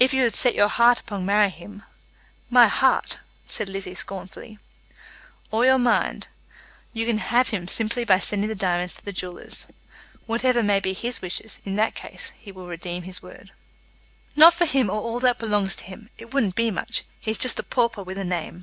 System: none